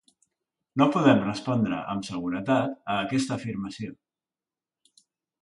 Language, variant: Catalan, Central